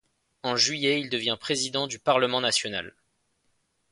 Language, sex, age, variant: French, male, 19-29, Français de métropole